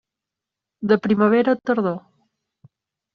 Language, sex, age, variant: Catalan, female, 30-39, Balear